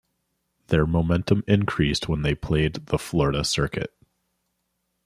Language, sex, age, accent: English, male, 30-39, United States English